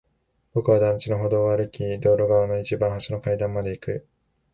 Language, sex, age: Japanese, male, 19-29